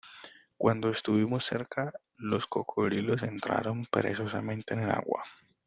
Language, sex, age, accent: Spanish, male, 19-29, Andino-Pacífico: Colombia, Perú, Ecuador, oeste de Bolivia y Venezuela andina